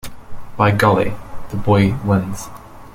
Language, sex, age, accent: English, male, under 19, New Zealand English